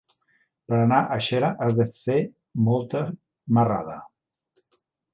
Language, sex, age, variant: Catalan, male, 60-69, Central